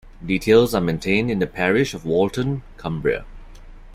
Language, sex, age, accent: English, male, 30-39, Singaporean English